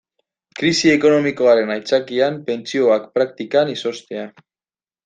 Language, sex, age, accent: Basque, male, 19-29, Mendebalekoa (Araba, Bizkaia, Gipuzkoako mendebaleko herri batzuk)